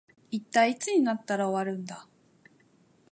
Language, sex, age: Japanese, female, 19-29